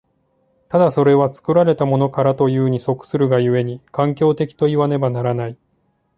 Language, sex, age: Japanese, male, 30-39